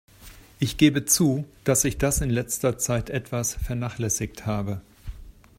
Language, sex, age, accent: German, male, 50-59, Deutschland Deutsch